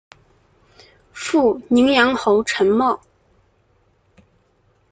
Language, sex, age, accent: Chinese, female, 19-29, 出生地：河南省